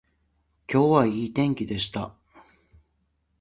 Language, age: Japanese, 30-39